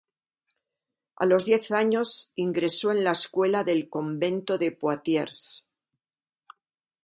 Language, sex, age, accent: Spanish, female, 60-69, España: Norte peninsular (Asturias, Castilla y León, Cantabria, País Vasco, Navarra, Aragón, La Rioja, Guadalajara, Cuenca)